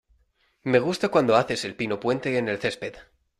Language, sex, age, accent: Spanish, male, 19-29, España: Centro-Sur peninsular (Madrid, Toledo, Castilla-La Mancha)